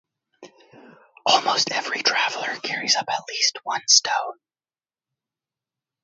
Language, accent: English, United States English